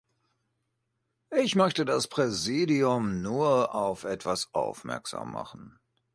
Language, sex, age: German, male, 40-49